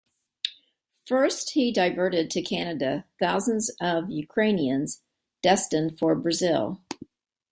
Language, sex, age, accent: English, female, 60-69, United States English